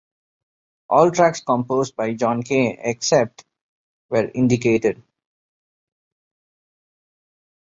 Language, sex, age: English, male, 19-29